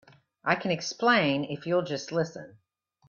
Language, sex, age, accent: English, female, 50-59, United States English